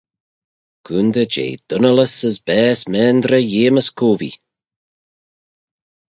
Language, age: Manx, 40-49